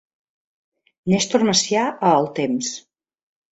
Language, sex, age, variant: Catalan, female, 50-59, Central